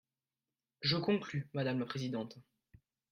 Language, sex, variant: French, male, Français de métropole